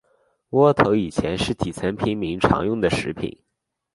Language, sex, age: Chinese, male, under 19